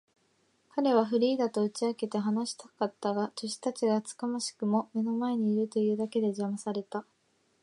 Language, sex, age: Japanese, female, 19-29